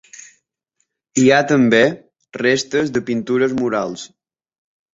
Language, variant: Catalan, Balear